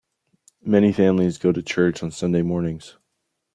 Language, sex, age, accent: English, male, 19-29, United States English